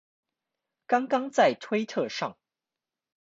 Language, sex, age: Chinese, male, 19-29